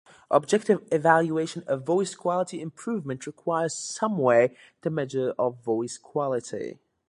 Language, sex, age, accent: English, male, 19-29, England English